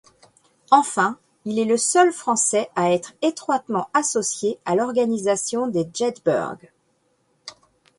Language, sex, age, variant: French, female, 50-59, Français de métropole